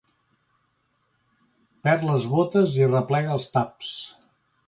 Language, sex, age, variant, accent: Catalan, male, 60-69, Central, central